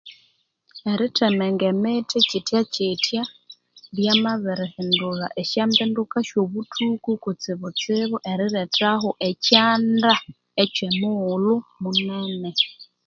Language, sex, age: Konzo, female, 30-39